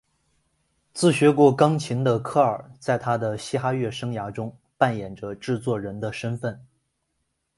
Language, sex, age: Chinese, male, 19-29